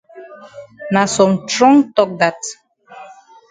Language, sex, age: Cameroon Pidgin, female, 40-49